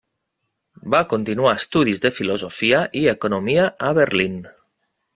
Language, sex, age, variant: Catalan, male, 30-39, Nord-Occidental